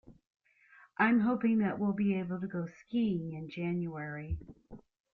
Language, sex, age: English, female, 50-59